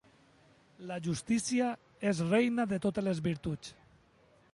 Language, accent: Catalan, valencià